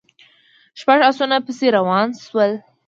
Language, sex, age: Pashto, female, under 19